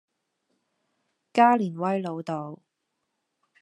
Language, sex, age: Cantonese, female, 30-39